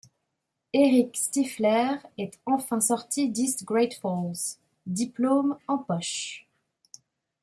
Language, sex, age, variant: French, female, 30-39, Français de métropole